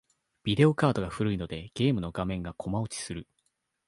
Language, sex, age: Japanese, male, 19-29